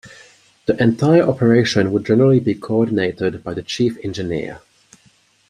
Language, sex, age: English, male, 19-29